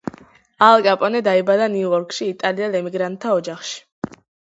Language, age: Georgian, under 19